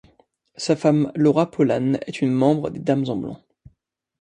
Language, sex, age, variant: French, male, 19-29, Français de métropole